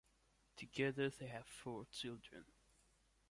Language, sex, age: English, male, under 19